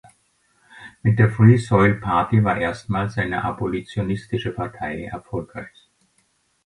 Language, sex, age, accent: German, male, 60-69, Österreichisches Deutsch